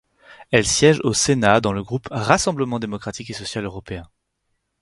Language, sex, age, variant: French, male, 19-29, Français de métropole